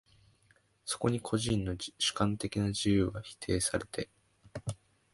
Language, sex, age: Japanese, male, 19-29